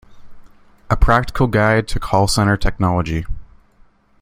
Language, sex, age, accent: English, male, 19-29, United States English